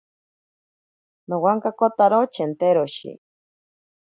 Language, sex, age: Ashéninka Perené, female, 30-39